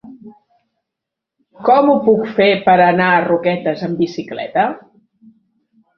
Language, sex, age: Catalan, female, 50-59